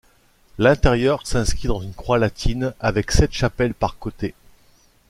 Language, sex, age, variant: French, male, 40-49, Français de métropole